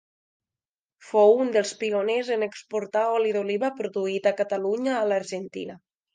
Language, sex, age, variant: Catalan, female, 19-29, Nord-Occidental